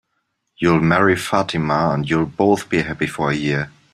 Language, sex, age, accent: English, male, 40-49, England English